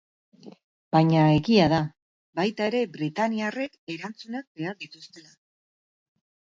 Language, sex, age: Basque, female, 40-49